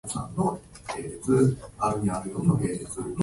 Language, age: Japanese, 19-29